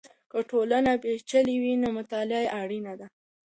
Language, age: Pashto, 30-39